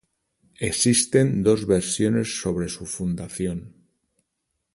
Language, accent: Spanish, España: Centro-Sur peninsular (Madrid, Toledo, Castilla-La Mancha)